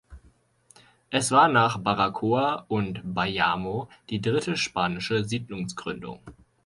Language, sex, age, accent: German, male, 19-29, Deutschland Deutsch